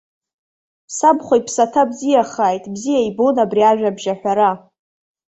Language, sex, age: Abkhazian, female, 19-29